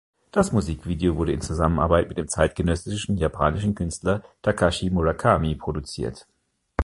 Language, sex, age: German, male, 40-49